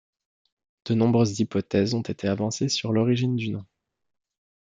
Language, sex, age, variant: French, male, 30-39, Français de métropole